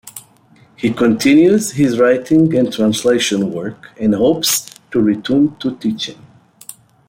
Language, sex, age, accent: English, male, 30-39, United States English